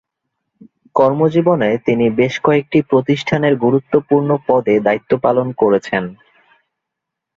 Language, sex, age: Bengali, male, 19-29